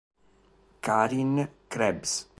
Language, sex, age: Italian, male, 30-39